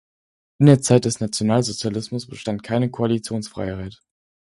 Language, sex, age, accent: German, male, under 19, Deutschland Deutsch